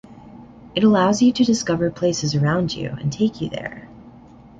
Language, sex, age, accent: English, male, under 19, United States English